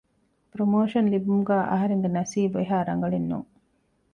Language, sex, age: Divehi, female, 40-49